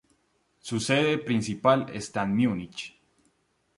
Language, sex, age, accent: Spanish, male, 19-29, Andino-Pacífico: Colombia, Perú, Ecuador, oeste de Bolivia y Venezuela andina